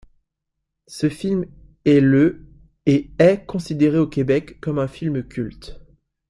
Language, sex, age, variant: French, male, 19-29, Français de métropole